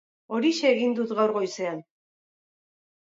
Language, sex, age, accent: Basque, female, 40-49, Erdialdekoa edo Nafarra (Gipuzkoa, Nafarroa)